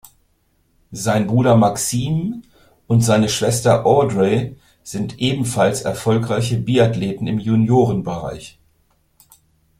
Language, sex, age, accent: German, male, 50-59, Deutschland Deutsch